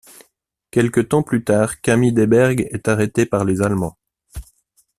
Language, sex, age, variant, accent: French, male, 40-49, Français d'Europe, Français de Suisse